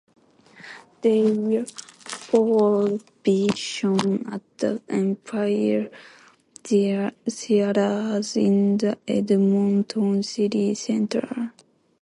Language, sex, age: English, female, 19-29